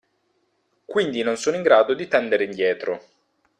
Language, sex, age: Italian, male, 30-39